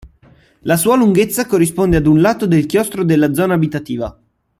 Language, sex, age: Italian, male, 19-29